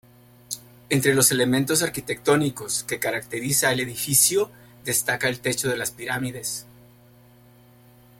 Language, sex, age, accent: Spanish, male, 50-59, México